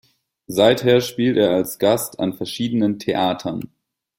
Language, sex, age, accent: German, male, 19-29, Deutschland Deutsch